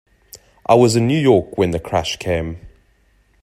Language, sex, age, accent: English, male, 30-39, Southern African (South Africa, Zimbabwe, Namibia)